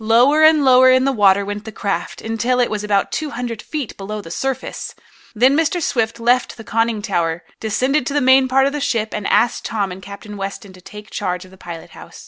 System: none